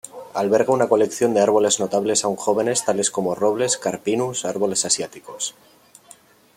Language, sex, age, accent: Spanish, male, 30-39, España: Norte peninsular (Asturias, Castilla y León, Cantabria, País Vasco, Navarra, Aragón, La Rioja, Guadalajara, Cuenca)